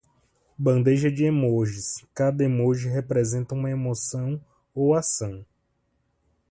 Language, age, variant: Portuguese, 30-39, Portuguese (Brasil)